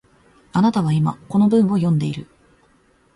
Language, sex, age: Japanese, female, 19-29